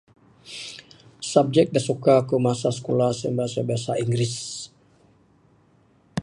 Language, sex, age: Bukar-Sadung Bidayuh, male, 60-69